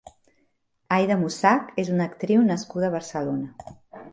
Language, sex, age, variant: Catalan, female, 40-49, Central